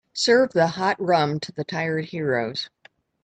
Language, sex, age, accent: English, female, 60-69, United States English